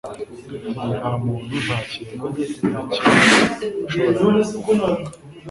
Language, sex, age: Kinyarwanda, male, under 19